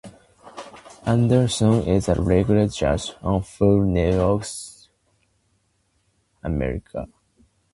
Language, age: English, under 19